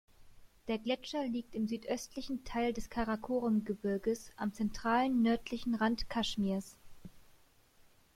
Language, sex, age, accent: German, female, 19-29, Deutschland Deutsch